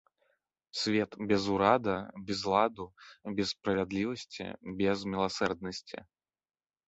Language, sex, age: Belarusian, male, 30-39